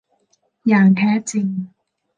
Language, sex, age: Thai, female, 19-29